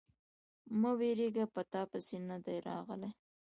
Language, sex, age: Pashto, female, 19-29